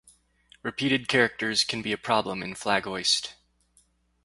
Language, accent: English, United States English